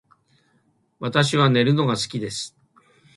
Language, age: Japanese, 60-69